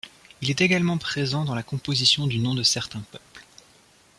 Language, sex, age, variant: French, male, 19-29, Français de métropole